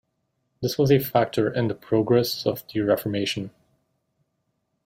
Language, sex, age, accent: English, male, 19-29, United States English